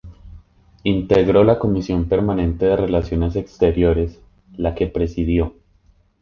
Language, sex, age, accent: Spanish, male, 30-39, México